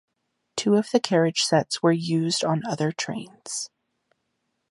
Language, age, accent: English, 19-29, United States English